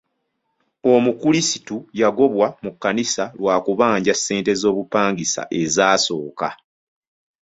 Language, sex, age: Ganda, male, 30-39